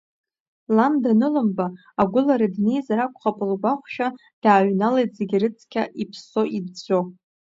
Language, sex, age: Abkhazian, female, under 19